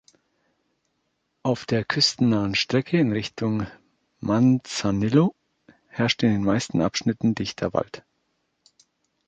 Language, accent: German, Deutschland Deutsch